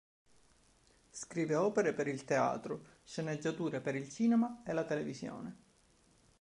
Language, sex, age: Italian, male, 30-39